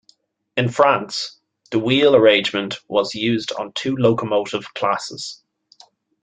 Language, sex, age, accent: English, male, 19-29, Irish English